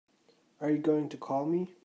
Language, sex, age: English, male, 19-29